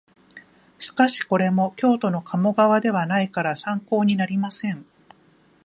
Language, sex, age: Japanese, female, 40-49